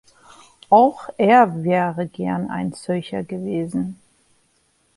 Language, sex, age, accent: German, female, 30-39, Amerikanisches Deutsch